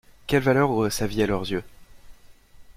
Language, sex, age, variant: French, male, 19-29, Français de métropole